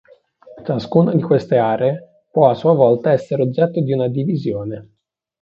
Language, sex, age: Italian, male, 19-29